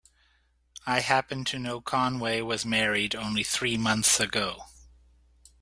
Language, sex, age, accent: English, male, 40-49, Canadian English